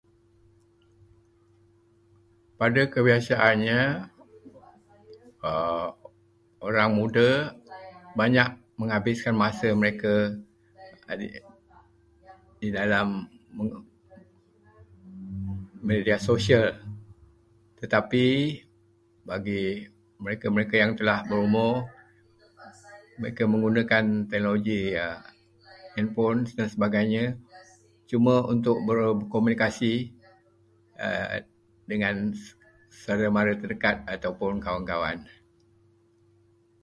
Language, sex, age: Malay, male, 70-79